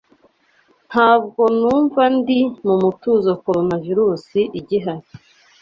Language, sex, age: Kinyarwanda, female, 19-29